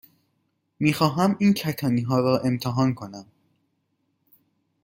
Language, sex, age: Persian, male, 19-29